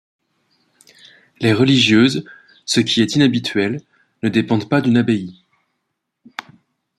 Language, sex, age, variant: French, male, 19-29, Français de métropole